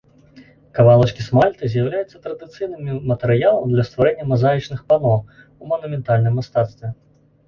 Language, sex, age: Belarusian, male, 30-39